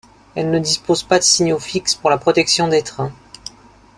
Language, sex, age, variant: French, male, 30-39, Français de métropole